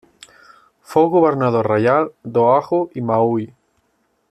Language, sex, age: Catalan, male, 19-29